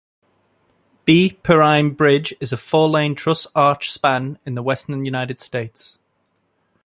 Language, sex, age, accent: English, male, 19-29, England English